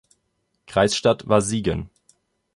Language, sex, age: German, male, 19-29